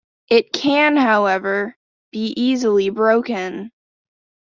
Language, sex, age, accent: English, female, under 19, United States English